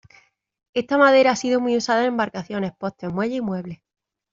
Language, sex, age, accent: Spanish, female, 19-29, España: Sur peninsular (Andalucia, Extremadura, Murcia)